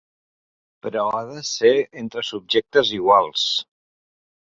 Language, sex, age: Catalan, male, 50-59